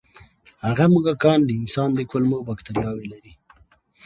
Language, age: Pashto, 30-39